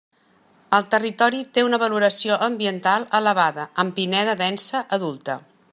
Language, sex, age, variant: Catalan, female, 60-69, Central